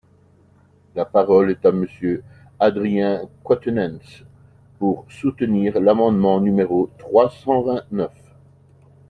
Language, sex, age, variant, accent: French, male, 50-59, Français d'Europe, Français de Belgique